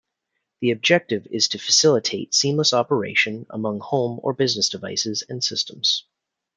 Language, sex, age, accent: English, male, 30-39, Canadian English